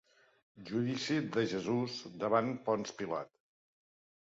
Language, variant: Catalan, Central